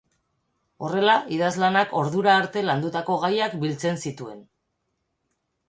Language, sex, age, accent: Basque, female, 40-49, Erdialdekoa edo Nafarra (Gipuzkoa, Nafarroa)